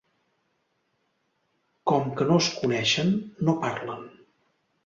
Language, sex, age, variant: Catalan, male, 30-39, Central